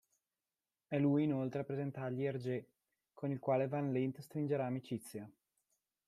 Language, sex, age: Italian, male, 30-39